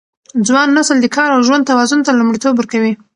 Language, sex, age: Pashto, female, 30-39